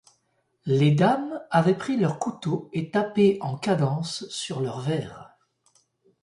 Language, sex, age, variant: French, male, 50-59, Français de métropole